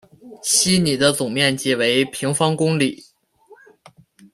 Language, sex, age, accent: Chinese, male, 19-29, 出生地：黑龙江省